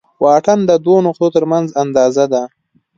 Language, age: Pashto, 19-29